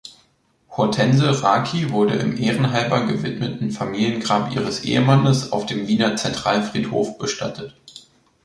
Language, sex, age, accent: German, male, 19-29, Deutschland Deutsch